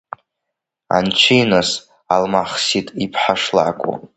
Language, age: Abkhazian, under 19